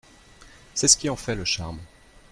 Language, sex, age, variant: French, male, 30-39, Français de métropole